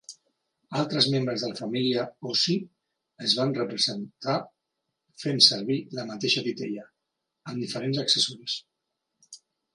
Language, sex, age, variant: Catalan, male, 40-49, Central